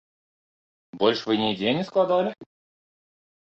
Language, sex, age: Belarusian, male, 30-39